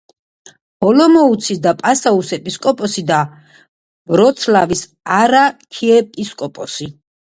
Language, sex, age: Georgian, female, 50-59